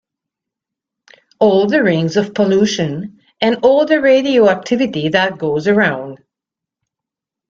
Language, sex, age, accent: English, female, 50-59, England English